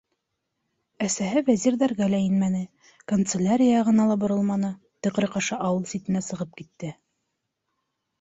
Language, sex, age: Bashkir, female, 19-29